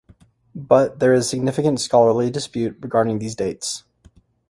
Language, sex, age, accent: English, male, 19-29, United States English